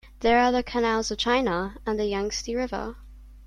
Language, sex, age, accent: English, female, under 19, England English